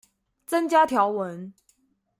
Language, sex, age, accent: Chinese, female, 19-29, 出生地：臺中市